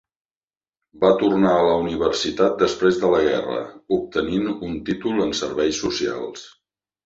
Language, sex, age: Catalan, male, 50-59